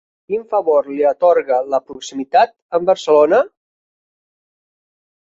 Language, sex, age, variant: Catalan, male, 40-49, Central